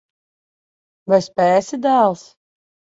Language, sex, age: Latvian, female, 30-39